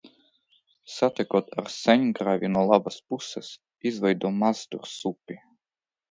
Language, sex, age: Latvian, male, 19-29